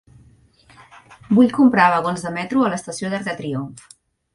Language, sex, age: Catalan, female, 30-39